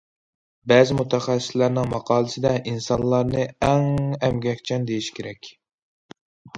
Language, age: Uyghur, 19-29